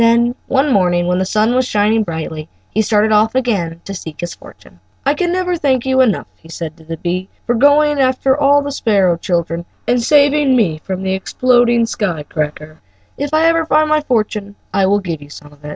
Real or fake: real